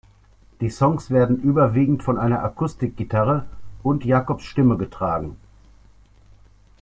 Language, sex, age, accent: German, male, 50-59, Deutschland Deutsch